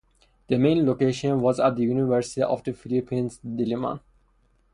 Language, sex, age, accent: English, male, 19-29, England English